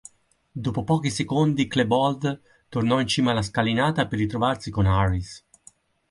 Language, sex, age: Italian, male, 50-59